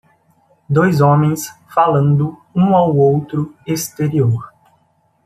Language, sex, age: Portuguese, male, 30-39